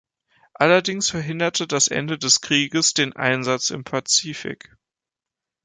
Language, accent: German, Deutschland Deutsch